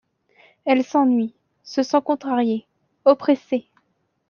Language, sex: French, female